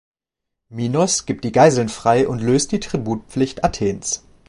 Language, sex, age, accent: German, male, 19-29, Deutschland Deutsch